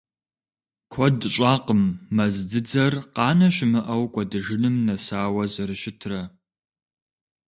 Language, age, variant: Kabardian, 19-29, Адыгэбзэ (Къэбэрдей, Кирил, псоми зэдай)